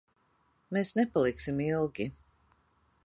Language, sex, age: Latvian, female, 50-59